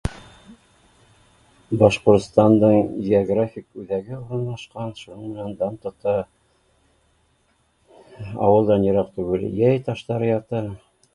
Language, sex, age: Bashkir, male, 50-59